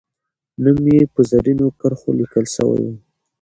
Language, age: Pashto, 19-29